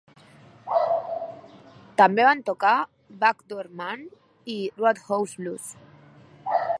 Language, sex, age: Catalan, female, 30-39